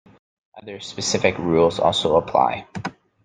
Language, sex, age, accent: English, male, 30-39, Canadian English